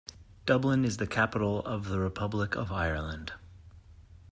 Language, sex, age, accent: English, male, 30-39, United States English